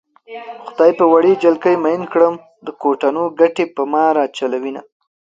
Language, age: Pashto, 19-29